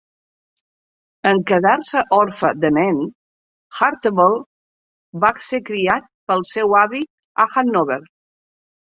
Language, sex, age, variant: Catalan, female, 60-69, Central